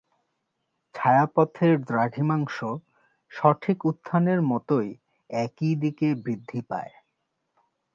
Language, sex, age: Bengali, male, 19-29